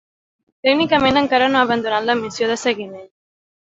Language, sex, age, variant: Catalan, female, 19-29, Central